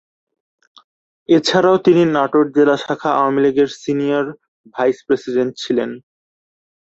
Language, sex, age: Bengali, male, 19-29